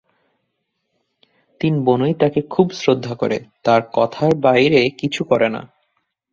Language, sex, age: Bengali, male, 19-29